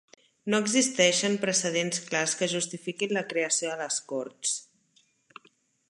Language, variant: Catalan, Central